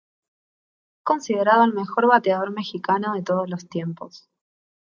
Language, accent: Spanish, Rioplatense: Argentina, Uruguay, este de Bolivia, Paraguay